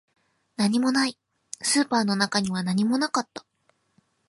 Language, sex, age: Japanese, female, 19-29